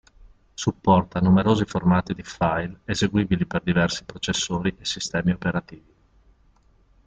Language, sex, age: Italian, male, 40-49